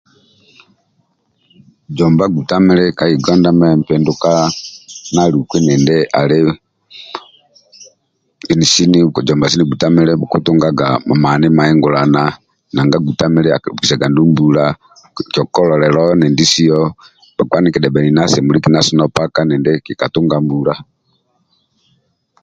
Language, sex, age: Amba (Uganda), male, 50-59